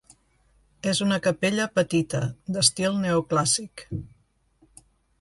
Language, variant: Catalan, Central